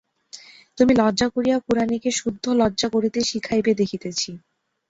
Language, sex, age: Bengali, female, 19-29